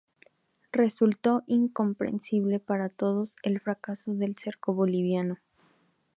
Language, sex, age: Spanish, female, 19-29